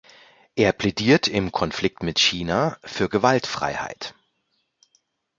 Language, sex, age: German, male, 40-49